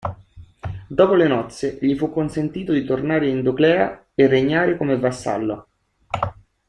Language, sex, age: Italian, male, 30-39